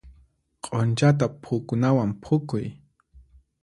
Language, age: Puno Quechua, 30-39